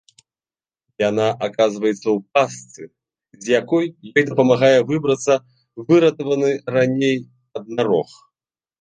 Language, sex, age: Belarusian, male, 30-39